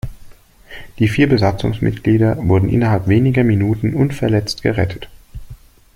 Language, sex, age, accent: German, male, 30-39, Deutschland Deutsch